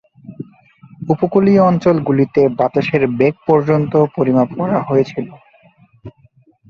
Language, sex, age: Bengali, male, 19-29